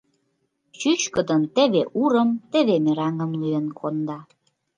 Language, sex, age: Mari, female, 19-29